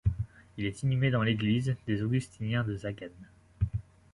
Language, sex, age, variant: French, male, 19-29, Français de métropole